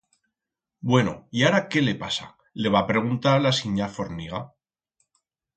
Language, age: Aragonese, 30-39